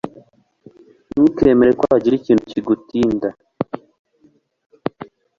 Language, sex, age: Kinyarwanda, male, 19-29